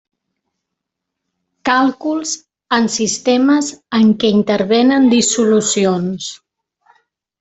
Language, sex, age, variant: Catalan, female, 40-49, Central